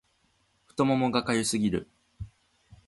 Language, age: Japanese, 19-29